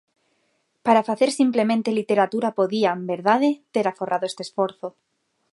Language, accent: Galician, Normativo (estándar)